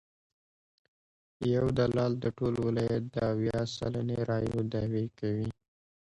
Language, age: Pashto, 19-29